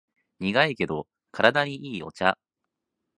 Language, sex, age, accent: Japanese, male, 19-29, 関西弁